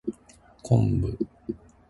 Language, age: Japanese, 30-39